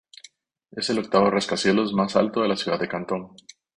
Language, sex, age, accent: Spanish, male, 30-39, América central